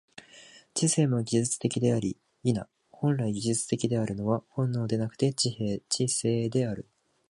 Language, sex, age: Japanese, male, 19-29